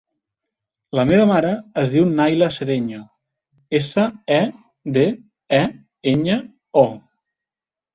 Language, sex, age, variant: Catalan, male, 19-29, Central